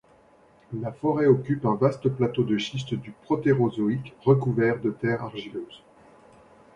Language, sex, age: French, male, 50-59